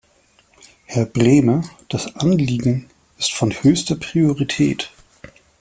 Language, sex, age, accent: German, male, 40-49, Deutschland Deutsch